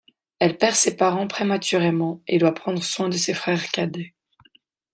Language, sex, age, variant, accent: French, female, 19-29, Français d'Europe, Français de Suisse